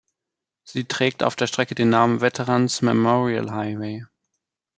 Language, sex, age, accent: German, male, 19-29, Deutschland Deutsch